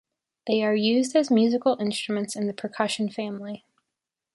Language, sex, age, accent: English, female, 19-29, United States English